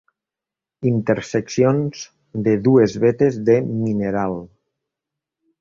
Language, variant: Catalan, Nord-Occidental